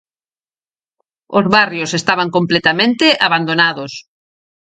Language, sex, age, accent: Galician, female, 40-49, Atlántico (seseo e gheada)